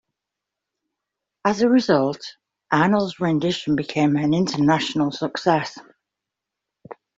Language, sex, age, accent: English, female, 40-49, England English